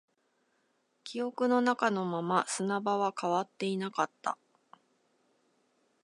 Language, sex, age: Japanese, female, 40-49